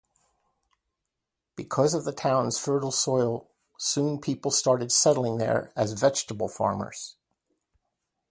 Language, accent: English, United States English